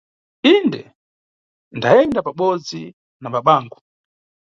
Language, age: Nyungwe, 30-39